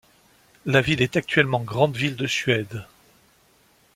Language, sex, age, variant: French, male, 40-49, Français de métropole